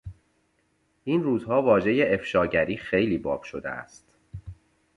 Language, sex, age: Persian, male, 30-39